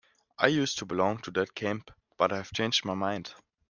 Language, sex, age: English, male, under 19